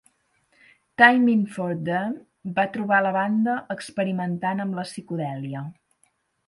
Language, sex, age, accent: Catalan, female, 30-39, gironí